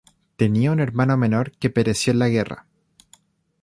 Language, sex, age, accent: Spanish, male, 19-29, Chileno: Chile, Cuyo